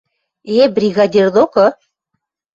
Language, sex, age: Western Mari, female, 50-59